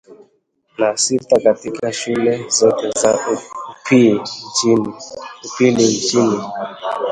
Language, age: Swahili, 30-39